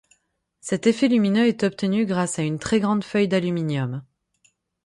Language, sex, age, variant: French, female, 30-39, Français de métropole